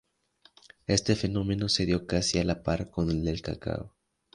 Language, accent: Spanish, México